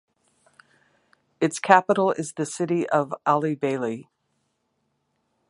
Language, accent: English, United States English